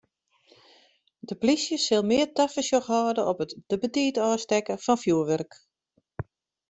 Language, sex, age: Western Frisian, female, 50-59